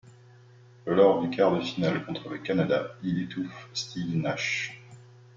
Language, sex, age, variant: French, male, 40-49, Français de métropole